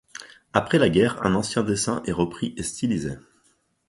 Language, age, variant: French, 30-39, Français de métropole